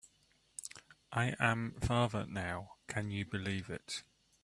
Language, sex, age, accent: English, male, 30-39, England English